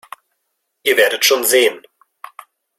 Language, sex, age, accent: German, male, 40-49, Deutschland Deutsch